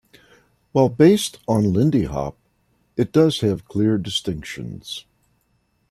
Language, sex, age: English, male, 70-79